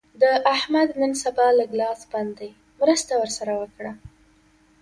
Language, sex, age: Pashto, female, under 19